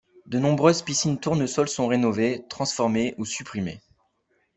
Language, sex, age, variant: French, male, 19-29, Français de métropole